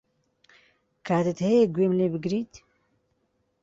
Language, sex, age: Central Kurdish, female, 30-39